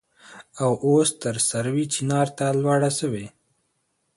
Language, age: Pashto, 19-29